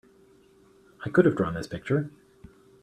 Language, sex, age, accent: English, male, 40-49, United States English